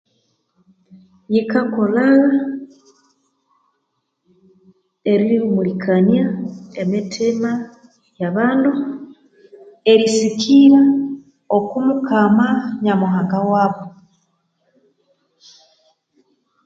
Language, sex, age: Konzo, female, 30-39